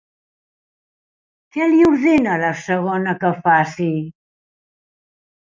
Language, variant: Catalan, Central